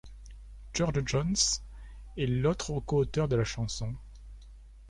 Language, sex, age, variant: French, male, 50-59, Français de métropole